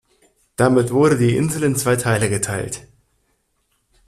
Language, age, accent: German, 30-39, Deutschland Deutsch